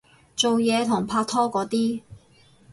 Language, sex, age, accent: Cantonese, female, 30-39, 广州音